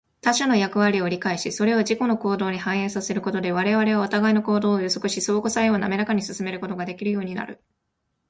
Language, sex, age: Japanese, female, 19-29